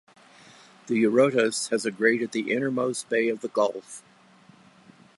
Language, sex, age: English, male, 70-79